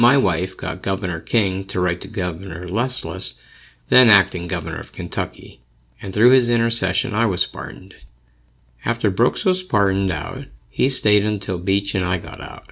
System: none